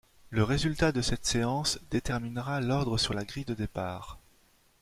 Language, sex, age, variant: French, male, 30-39, Français de métropole